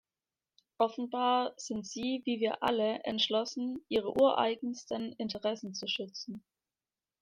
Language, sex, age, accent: German, female, 19-29, Deutschland Deutsch